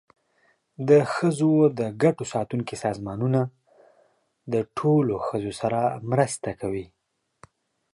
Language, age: Pashto, 19-29